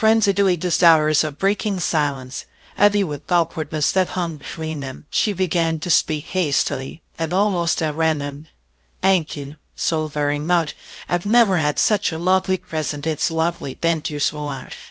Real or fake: fake